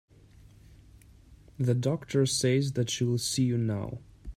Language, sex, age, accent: English, male, 19-29, England English